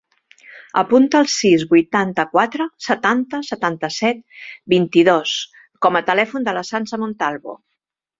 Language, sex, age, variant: Catalan, female, 60-69, Central